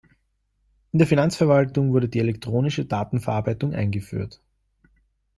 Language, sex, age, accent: German, male, 19-29, Österreichisches Deutsch